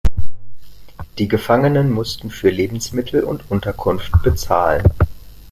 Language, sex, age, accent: German, male, 19-29, Deutschland Deutsch